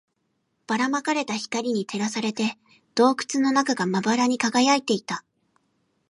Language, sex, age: Japanese, female, 19-29